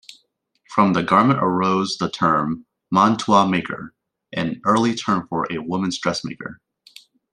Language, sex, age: English, male, 19-29